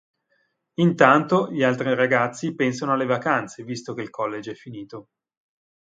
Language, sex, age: Italian, male, 40-49